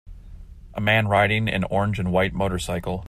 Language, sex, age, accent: English, male, 30-39, United States English